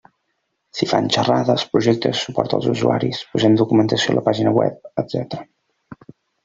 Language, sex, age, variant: Catalan, male, 30-39, Central